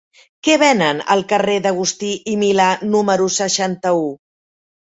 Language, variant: Catalan, Central